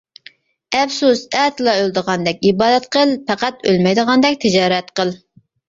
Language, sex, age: Uyghur, female, 19-29